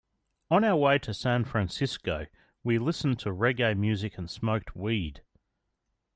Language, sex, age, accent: English, male, 30-39, Australian English